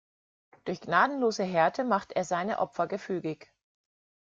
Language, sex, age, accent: German, female, 40-49, Deutschland Deutsch